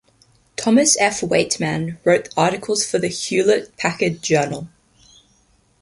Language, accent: English, Australian English